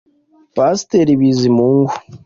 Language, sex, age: Kinyarwanda, male, 19-29